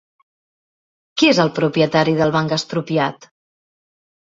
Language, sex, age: Catalan, female, 40-49